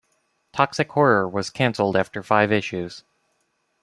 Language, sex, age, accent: English, male, 19-29, United States English